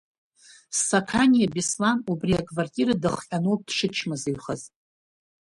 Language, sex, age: Abkhazian, female, 40-49